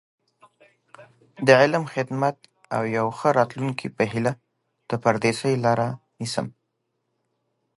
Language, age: Pashto, 30-39